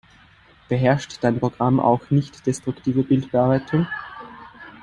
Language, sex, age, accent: German, male, 30-39, Österreichisches Deutsch